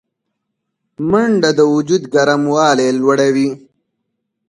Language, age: Pashto, 19-29